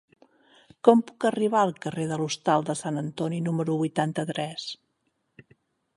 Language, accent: Catalan, central; nord-occidental